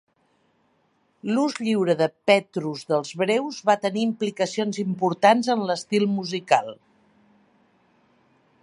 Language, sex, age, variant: Catalan, female, 70-79, Central